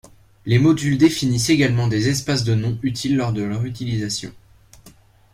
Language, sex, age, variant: French, male, under 19, Français de métropole